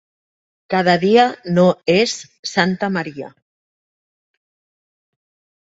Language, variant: Catalan, Central